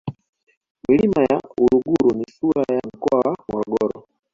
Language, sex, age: Swahili, male, 19-29